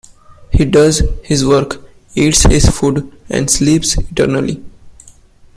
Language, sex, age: English, male, 19-29